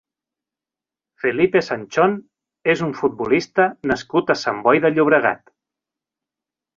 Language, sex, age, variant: Catalan, male, 30-39, Central